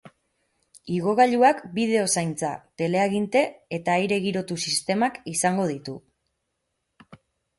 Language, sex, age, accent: Basque, female, 30-39, Erdialdekoa edo Nafarra (Gipuzkoa, Nafarroa)